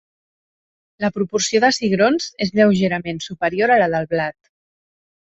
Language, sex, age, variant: Catalan, female, 30-39, Central